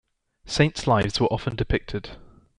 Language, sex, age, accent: English, male, 19-29, England English